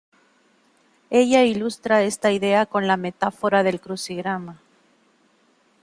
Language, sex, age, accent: Spanish, female, 40-49, América central